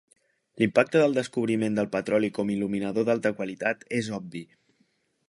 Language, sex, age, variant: Catalan, male, 19-29, Central